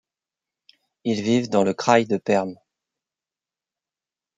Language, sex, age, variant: French, male, 50-59, Français de métropole